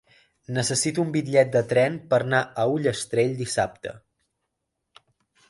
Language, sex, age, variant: Catalan, male, 19-29, Central